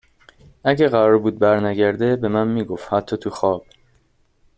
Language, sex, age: Persian, male, 19-29